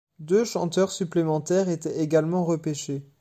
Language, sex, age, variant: French, male, under 19, Français de métropole